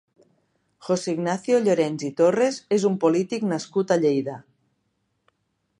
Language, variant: Catalan, Nord-Occidental